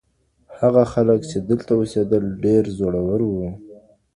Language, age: Pashto, 19-29